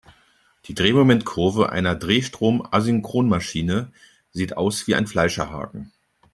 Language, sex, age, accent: German, male, 40-49, Deutschland Deutsch